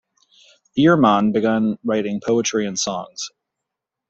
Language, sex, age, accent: English, male, 40-49, United States English